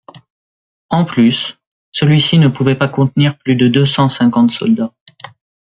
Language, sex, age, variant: French, male, 19-29, Français de métropole